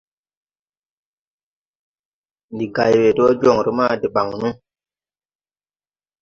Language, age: Tupuri, 19-29